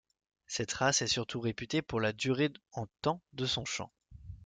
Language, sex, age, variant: French, male, 19-29, Français de métropole